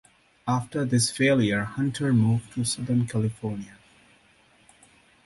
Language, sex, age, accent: English, male, 30-39, India and South Asia (India, Pakistan, Sri Lanka)